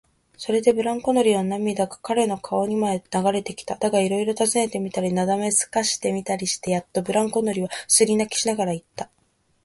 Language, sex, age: Japanese, female, 19-29